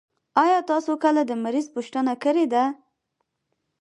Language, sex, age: Pashto, female, under 19